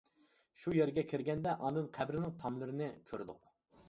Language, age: Uyghur, 19-29